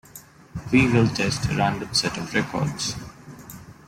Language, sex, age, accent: English, male, 19-29, India and South Asia (India, Pakistan, Sri Lanka)